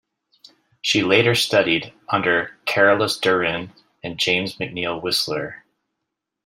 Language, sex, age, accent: English, male, 30-39, United States English